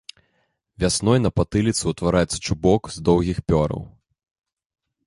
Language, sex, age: Belarusian, male, 30-39